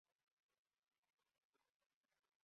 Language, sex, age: Bengali, female, 19-29